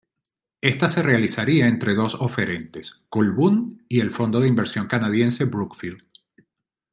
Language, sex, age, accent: Spanish, male, 40-49, Caribe: Cuba, Venezuela, Puerto Rico, República Dominicana, Panamá, Colombia caribeña, México caribeño, Costa del golfo de México